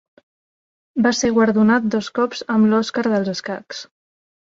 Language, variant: Catalan, Central